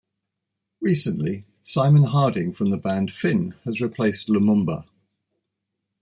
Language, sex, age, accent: English, male, 60-69, England English